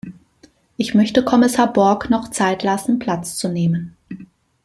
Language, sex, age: German, female, 40-49